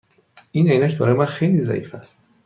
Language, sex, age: Persian, male, 30-39